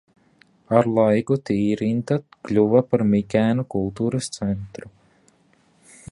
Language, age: Latvian, 19-29